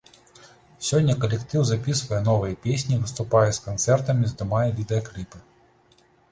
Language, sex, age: Belarusian, male, 40-49